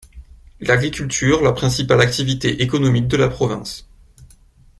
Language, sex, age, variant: French, male, 19-29, Français de métropole